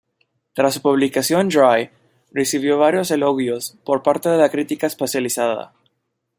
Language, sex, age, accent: Spanish, male, 19-29, México